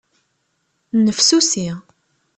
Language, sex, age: Kabyle, female, 30-39